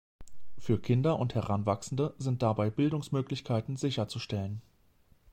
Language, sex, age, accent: German, male, 19-29, Deutschland Deutsch